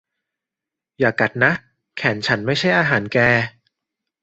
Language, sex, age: Thai, male, 30-39